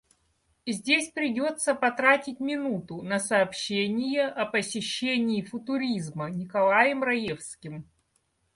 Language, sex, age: Russian, female, 40-49